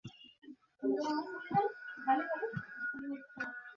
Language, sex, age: Bengali, male, 40-49